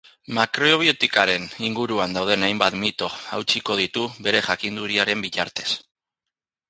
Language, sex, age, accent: Basque, male, 30-39, Mendebalekoa (Araba, Bizkaia, Gipuzkoako mendebaleko herri batzuk)